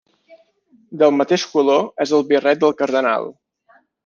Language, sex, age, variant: Catalan, male, 30-39, Balear